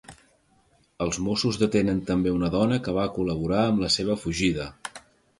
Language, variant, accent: Catalan, Central, central